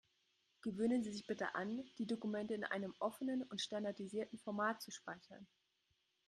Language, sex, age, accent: German, female, 19-29, Deutschland Deutsch